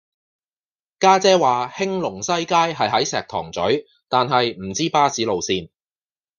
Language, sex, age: Cantonese, male, 40-49